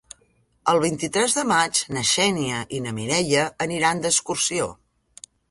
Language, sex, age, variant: Catalan, female, 50-59, Central